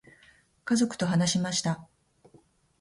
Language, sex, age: Japanese, female, 40-49